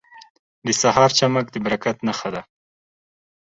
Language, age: Pashto, 30-39